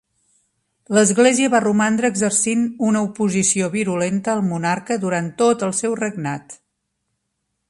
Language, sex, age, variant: Catalan, female, 60-69, Central